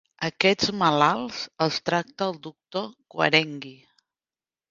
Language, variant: Catalan, Central